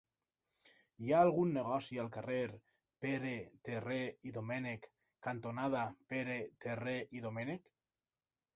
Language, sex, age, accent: Catalan, male, 30-39, valencià